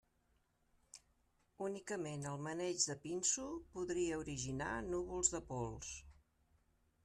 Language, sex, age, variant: Catalan, female, 60-69, Central